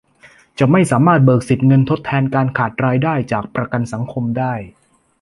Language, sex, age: Thai, male, 19-29